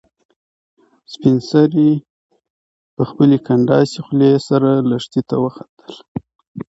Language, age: Pashto, 30-39